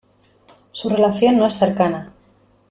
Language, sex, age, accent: Spanish, female, 30-39, España: Norte peninsular (Asturias, Castilla y León, Cantabria, País Vasco, Navarra, Aragón, La Rioja, Guadalajara, Cuenca)